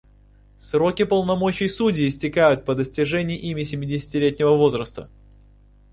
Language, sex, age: Russian, male, 19-29